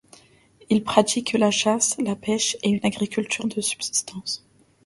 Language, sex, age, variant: French, male, 40-49, Français de métropole